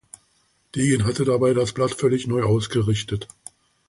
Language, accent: German, Deutschland Deutsch